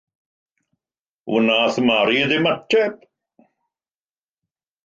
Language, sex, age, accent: Welsh, male, 50-59, Y Deyrnas Unedig Cymraeg